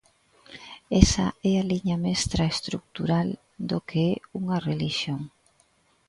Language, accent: Galician, Central (gheada)